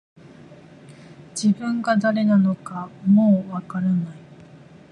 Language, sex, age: Japanese, female, 19-29